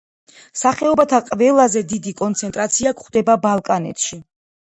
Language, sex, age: Georgian, female, 40-49